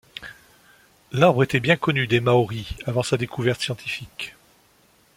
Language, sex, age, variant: French, male, 40-49, Français de métropole